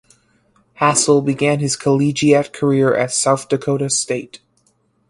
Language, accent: English, United States English